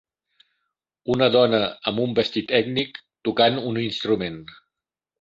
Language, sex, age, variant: Catalan, male, 60-69, Central